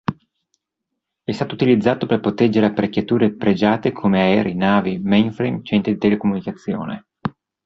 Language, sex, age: Italian, male, 40-49